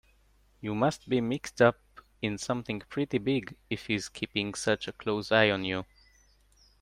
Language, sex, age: English, male, 30-39